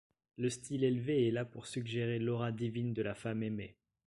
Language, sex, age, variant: French, male, 30-39, Français de métropole